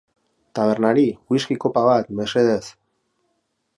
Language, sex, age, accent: Basque, male, 30-39, Mendebalekoa (Araba, Bizkaia, Gipuzkoako mendebaleko herri batzuk)